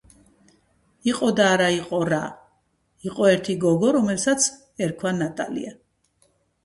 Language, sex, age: Georgian, female, 60-69